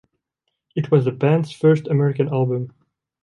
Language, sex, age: English, male, 19-29